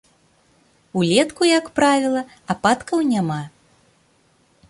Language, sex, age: Belarusian, female, 30-39